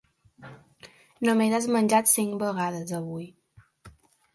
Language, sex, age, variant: Catalan, female, under 19, Balear